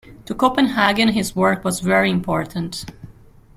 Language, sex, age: English, female, 40-49